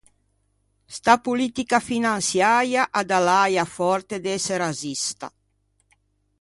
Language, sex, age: Ligurian, female, 60-69